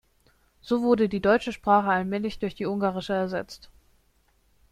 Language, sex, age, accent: German, female, 19-29, Deutschland Deutsch